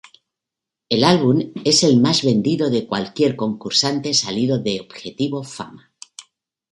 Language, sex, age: Spanish, female, 60-69